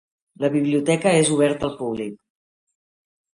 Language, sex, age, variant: Catalan, female, 50-59, Central